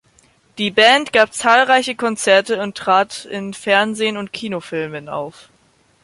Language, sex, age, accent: German, male, under 19, Deutschland Deutsch